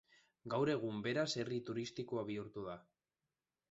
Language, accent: Basque, Erdialdekoa edo Nafarra (Gipuzkoa, Nafarroa)